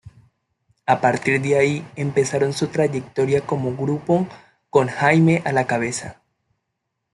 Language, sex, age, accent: Spanish, male, 19-29, Andino-Pacífico: Colombia, Perú, Ecuador, oeste de Bolivia y Venezuela andina